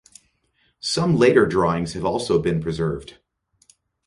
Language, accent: English, United States English